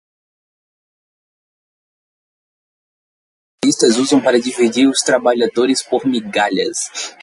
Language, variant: Portuguese, Portuguese (Brasil)